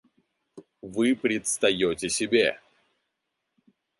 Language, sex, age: Russian, male, 30-39